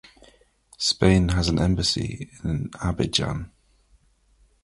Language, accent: English, England English